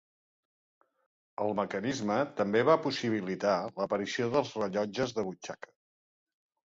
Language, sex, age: Catalan, male, 50-59